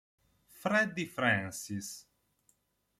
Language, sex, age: Italian, male, 19-29